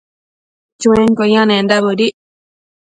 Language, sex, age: Matsés, female, under 19